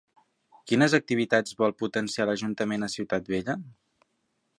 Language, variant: Catalan, Central